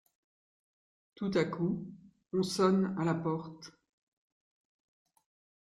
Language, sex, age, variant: French, female, 60-69, Français de métropole